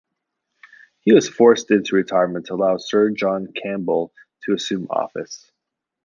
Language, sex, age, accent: English, male, 40-49, Canadian English